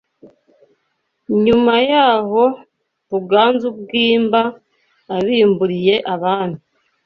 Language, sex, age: Kinyarwanda, female, 19-29